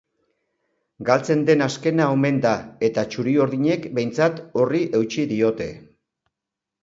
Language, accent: Basque, Mendebalekoa (Araba, Bizkaia, Gipuzkoako mendebaleko herri batzuk)